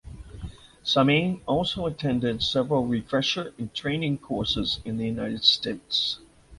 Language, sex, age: English, male, 60-69